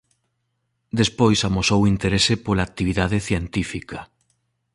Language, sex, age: Galician, male, 40-49